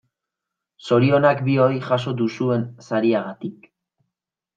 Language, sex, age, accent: Basque, male, 19-29, Mendebalekoa (Araba, Bizkaia, Gipuzkoako mendebaleko herri batzuk)